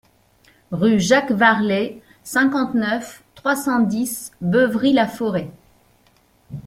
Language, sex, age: French, female, 40-49